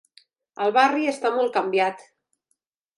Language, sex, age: Catalan, female, 50-59